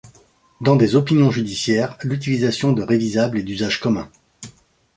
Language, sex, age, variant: French, male, 30-39, Français de métropole